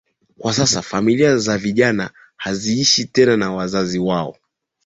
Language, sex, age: Swahili, male, 30-39